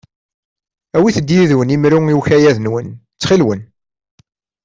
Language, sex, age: Kabyle, male, 30-39